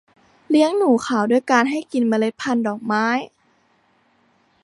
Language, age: Thai, under 19